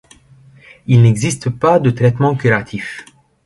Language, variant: French, Français de métropole